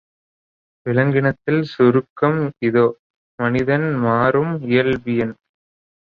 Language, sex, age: Tamil, male, 19-29